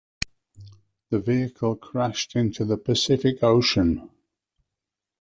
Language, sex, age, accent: English, male, 70-79, England English